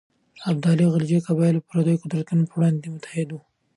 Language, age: Pashto, 19-29